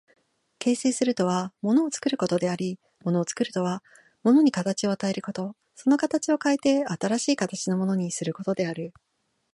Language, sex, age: Japanese, female, 40-49